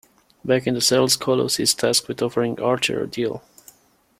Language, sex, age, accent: English, male, 30-39, United States English